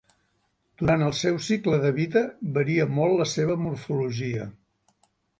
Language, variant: Catalan, Central